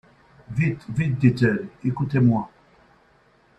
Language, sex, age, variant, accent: French, male, 50-59, Français d'Europe, Français de Belgique